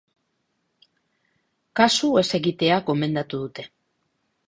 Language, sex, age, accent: Basque, female, 50-59, Mendebalekoa (Araba, Bizkaia, Gipuzkoako mendebaleko herri batzuk)